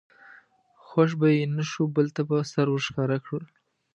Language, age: Pashto, 19-29